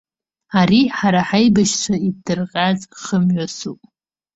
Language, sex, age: Abkhazian, female, under 19